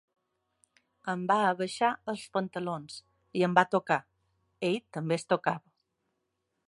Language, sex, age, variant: Catalan, female, 40-49, Balear